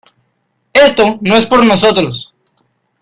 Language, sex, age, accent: Spanish, male, under 19, Andino-Pacífico: Colombia, Perú, Ecuador, oeste de Bolivia y Venezuela andina